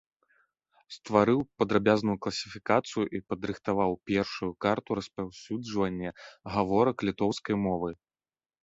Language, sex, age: Belarusian, male, 30-39